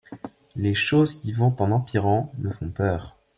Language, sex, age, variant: French, male, 19-29, Français de métropole